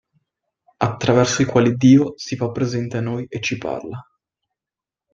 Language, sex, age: Italian, male, 19-29